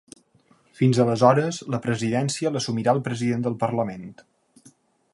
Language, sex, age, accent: Catalan, male, 19-29, balear; valencià